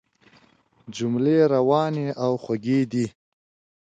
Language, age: Pashto, 19-29